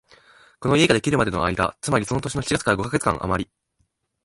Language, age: Japanese, 19-29